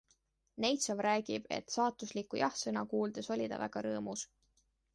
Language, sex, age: Estonian, female, 19-29